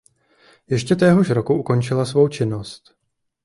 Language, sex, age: Czech, male, 40-49